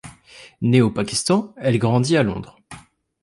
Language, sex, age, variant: French, male, 19-29, Français de métropole